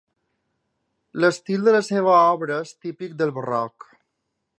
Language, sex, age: Catalan, male, 19-29